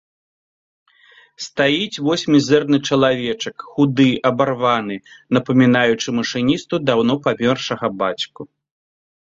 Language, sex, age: Belarusian, male, 40-49